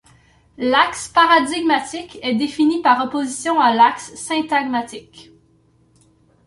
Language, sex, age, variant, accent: French, female, 19-29, Français d'Amérique du Nord, Français du Canada